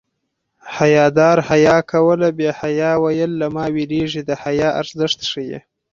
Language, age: Pashto, 19-29